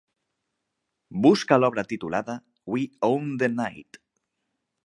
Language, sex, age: Catalan, male, 30-39